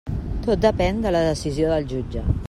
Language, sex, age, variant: Catalan, female, 40-49, Central